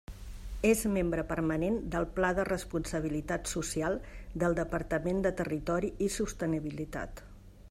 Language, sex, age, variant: Catalan, female, 50-59, Central